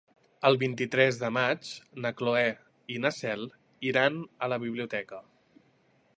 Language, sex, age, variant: Catalan, male, 19-29, Central